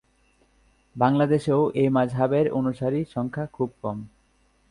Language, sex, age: Bengali, male, under 19